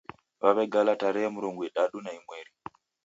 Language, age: Taita, 19-29